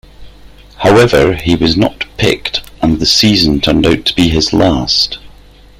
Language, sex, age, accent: English, male, 40-49, Scottish English